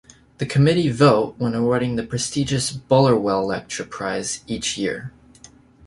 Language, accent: English, United States English